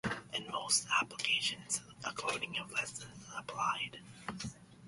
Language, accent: English, United States English